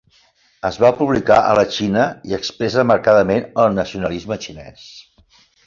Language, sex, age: Catalan, male, 60-69